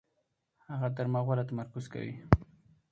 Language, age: Pashto, 19-29